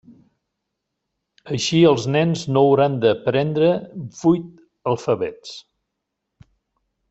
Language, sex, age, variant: Catalan, male, 60-69, Central